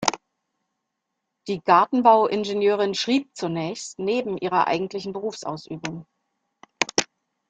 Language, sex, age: German, female, 50-59